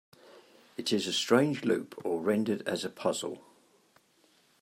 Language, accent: English, England English